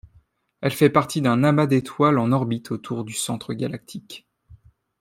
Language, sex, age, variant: French, male, 19-29, Français de métropole